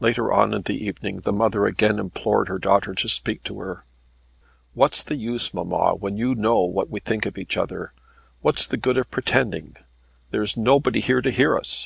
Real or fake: real